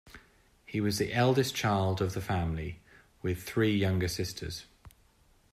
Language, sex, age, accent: English, male, 30-39, England English